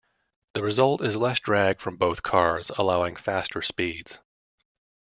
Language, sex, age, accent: English, male, 30-39, United States English